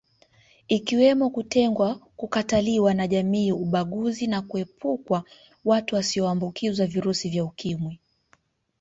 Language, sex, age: Swahili, female, 19-29